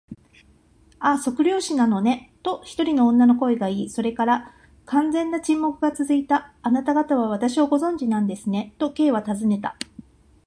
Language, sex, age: Japanese, female, 50-59